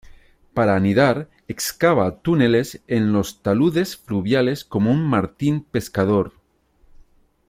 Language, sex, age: Spanish, male, 40-49